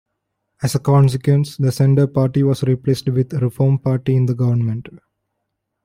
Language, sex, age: English, male, 19-29